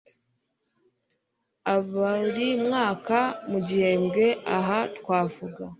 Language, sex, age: Kinyarwanda, female, 30-39